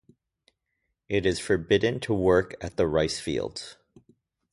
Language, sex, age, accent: English, male, 40-49, United States English